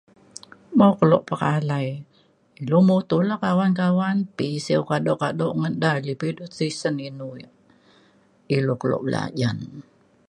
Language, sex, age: Mainstream Kenyah, female, 70-79